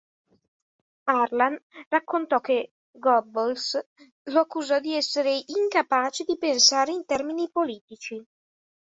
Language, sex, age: Italian, male, under 19